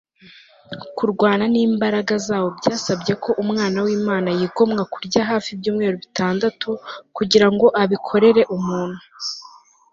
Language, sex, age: Kinyarwanda, female, 19-29